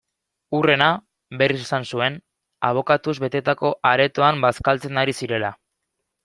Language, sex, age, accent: Basque, male, 19-29, Mendebalekoa (Araba, Bizkaia, Gipuzkoako mendebaleko herri batzuk)